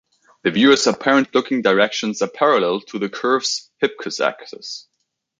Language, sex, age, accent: English, male, 19-29, United States English